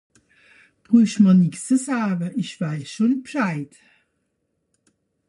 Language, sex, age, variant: Swiss German, female, 60-69, Nordniederàlemmànisch (Rishoffe, Zàwere, Bùsswìller, Hawenau, Brüemt, Stroossbùri, Molse, Dàmbàch, Schlettstàtt, Pfàlzbùri usw.)